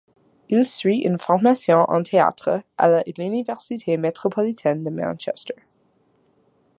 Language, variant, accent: French, Français d'Amérique du Nord, Français du Canada